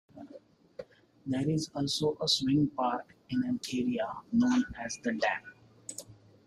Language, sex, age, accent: English, male, 30-39, India and South Asia (India, Pakistan, Sri Lanka)